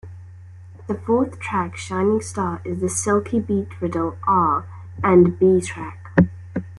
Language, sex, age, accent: English, female, under 19, England English